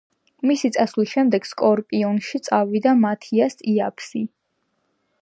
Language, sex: Georgian, female